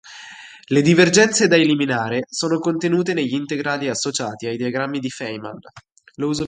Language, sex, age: Italian, male, 19-29